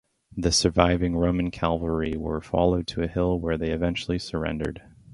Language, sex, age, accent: English, male, 30-39, United States English